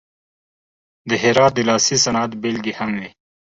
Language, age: Pashto, 30-39